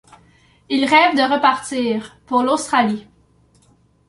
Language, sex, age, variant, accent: French, female, 19-29, Français d'Amérique du Nord, Français du Canada